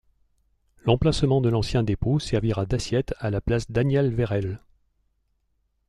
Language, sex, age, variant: French, male, 60-69, Français de métropole